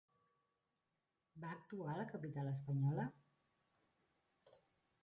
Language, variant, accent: Catalan, Central, central